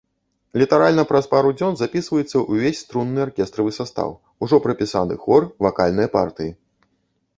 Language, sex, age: Belarusian, male, 40-49